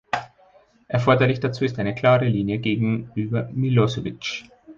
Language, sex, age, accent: German, male, 50-59, Deutschland Deutsch